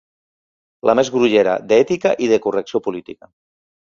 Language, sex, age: Catalan, male, 50-59